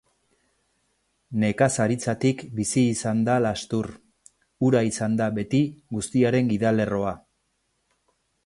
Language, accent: Basque, Erdialdekoa edo Nafarra (Gipuzkoa, Nafarroa)